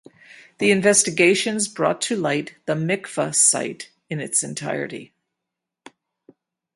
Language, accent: English, United States English; Canadian English